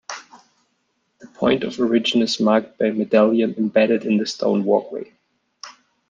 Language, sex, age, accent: English, male, 19-29, United States English